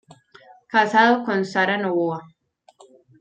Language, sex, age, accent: Spanish, female, 30-39, Andino-Pacífico: Colombia, Perú, Ecuador, oeste de Bolivia y Venezuela andina